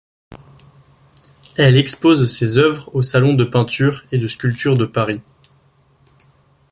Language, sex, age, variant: French, male, 19-29, Français de métropole